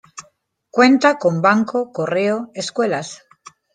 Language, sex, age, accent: Spanish, female, 40-49, España: Sur peninsular (Andalucia, Extremadura, Murcia)